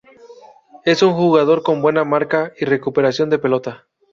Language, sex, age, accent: Spanish, male, 19-29, México